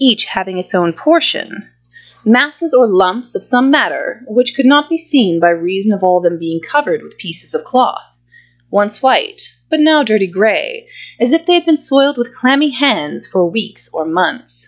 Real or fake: real